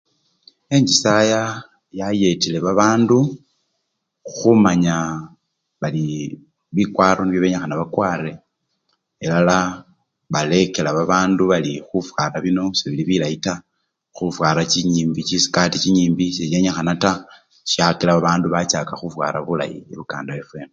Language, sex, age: Luyia, male, 60-69